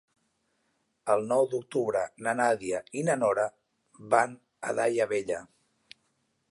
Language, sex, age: Catalan, male, 40-49